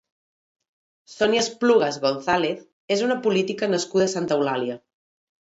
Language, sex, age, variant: Catalan, female, 40-49, Central